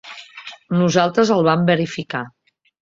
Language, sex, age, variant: Catalan, female, 40-49, Central